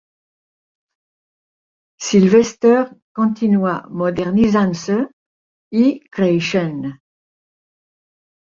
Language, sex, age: Catalan, female, 80-89